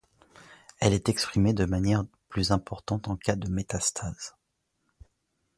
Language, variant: French, Français de métropole